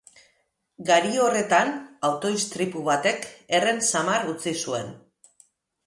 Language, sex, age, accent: Basque, female, 40-49, Mendebalekoa (Araba, Bizkaia, Gipuzkoako mendebaleko herri batzuk)